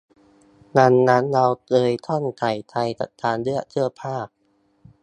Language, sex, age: Thai, male, 19-29